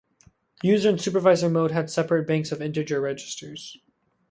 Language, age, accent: English, under 19, United States English